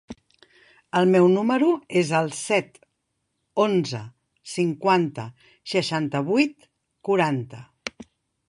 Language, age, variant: Catalan, 60-69, Central